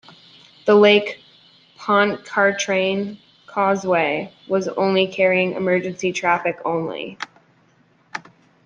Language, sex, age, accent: English, female, 19-29, United States English